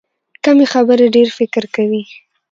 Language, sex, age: Pashto, female, 19-29